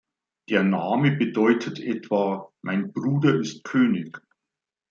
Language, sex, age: German, male, 60-69